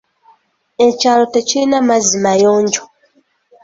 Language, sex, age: Ganda, female, 19-29